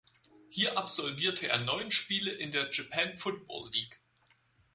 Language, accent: German, Deutschland Deutsch